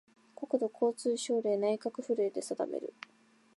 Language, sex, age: Japanese, female, 19-29